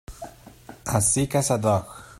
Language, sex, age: English, male, 30-39